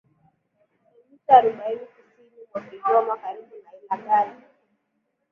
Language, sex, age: Swahili, female, 19-29